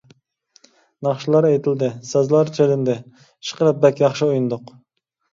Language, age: Uyghur, 19-29